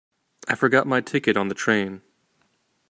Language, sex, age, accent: English, male, 30-39, United States English